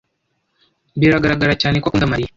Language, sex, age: Kinyarwanda, male, under 19